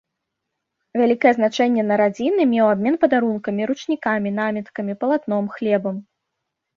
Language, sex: Belarusian, female